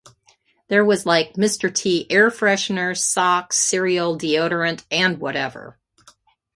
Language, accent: English, United States English